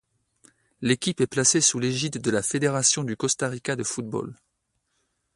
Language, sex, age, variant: French, male, 30-39, Français de métropole